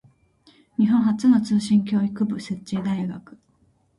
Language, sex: Japanese, female